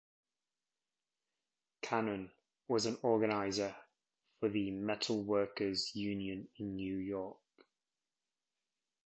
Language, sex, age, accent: English, male, 30-39, England English